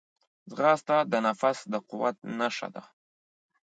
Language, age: Pashto, 19-29